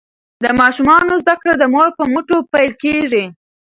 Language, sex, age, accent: Pashto, female, under 19, کندهاری لهجه